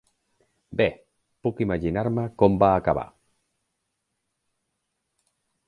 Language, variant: Catalan, Central